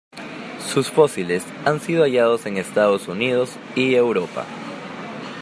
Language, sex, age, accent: Spanish, male, 19-29, Andino-Pacífico: Colombia, Perú, Ecuador, oeste de Bolivia y Venezuela andina